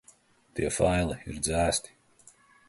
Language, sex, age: Latvian, male, 30-39